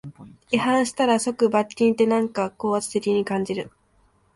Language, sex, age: Japanese, female, 19-29